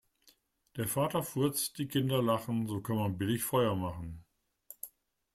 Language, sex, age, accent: German, male, 60-69, Deutschland Deutsch